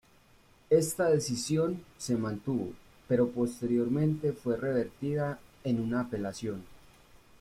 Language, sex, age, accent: Spanish, male, 19-29, Andino-Pacífico: Colombia, Perú, Ecuador, oeste de Bolivia y Venezuela andina